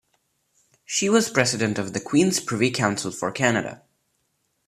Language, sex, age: English, male, under 19